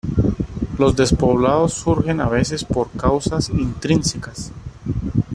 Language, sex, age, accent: Spanish, male, 30-39, Andino-Pacífico: Colombia, Perú, Ecuador, oeste de Bolivia y Venezuela andina